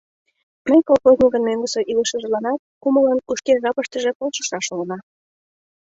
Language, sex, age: Mari, female, 19-29